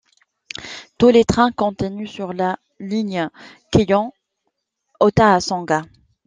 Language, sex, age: French, female, 30-39